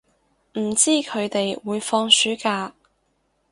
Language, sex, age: Cantonese, female, 19-29